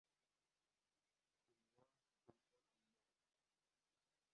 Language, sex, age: Uzbek, male, 19-29